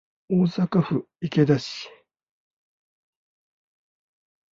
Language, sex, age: Japanese, male, 60-69